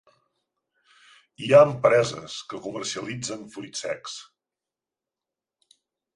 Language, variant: Catalan, Central